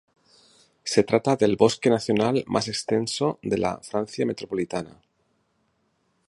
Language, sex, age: Spanish, male, 50-59